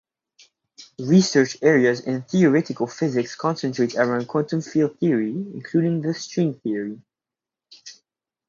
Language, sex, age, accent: English, male, under 19, United States English